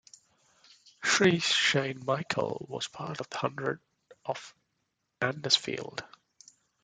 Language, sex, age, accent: English, male, 30-39, India and South Asia (India, Pakistan, Sri Lanka)